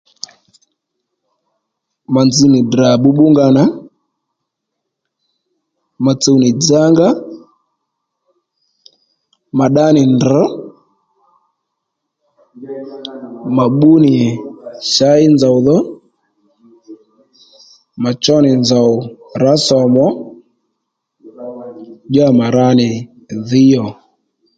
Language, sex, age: Lendu, male, 30-39